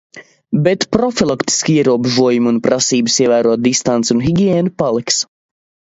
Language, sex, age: Latvian, male, 19-29